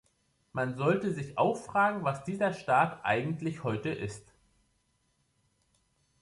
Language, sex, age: German, male, 19-29